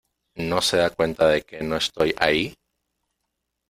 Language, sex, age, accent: Spanish, male, 40-49, Andino-Pacífico: Colombia, Perú, Ecuador, oeste de Bolivia y Venezuela andina